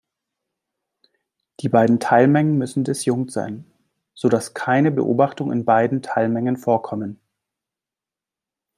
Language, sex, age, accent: German, male, 30-39, Deutschland Deutsch